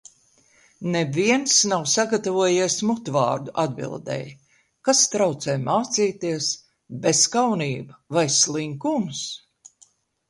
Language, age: Latvian, 80-89